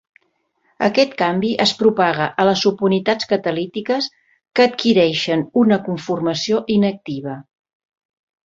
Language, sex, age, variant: Catalan, female, 50-59, Central